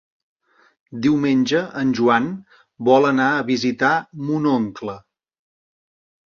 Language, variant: Catalan, Central